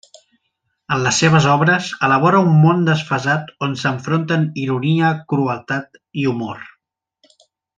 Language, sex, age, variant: Catalan, male, 40-49, Central